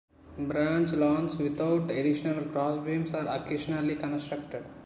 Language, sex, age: English, male, 19-29